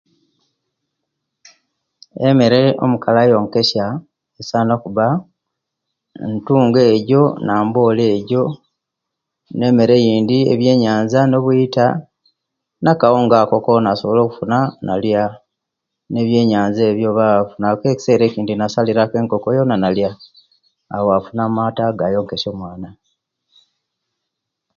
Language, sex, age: Kenyi, male, 50-59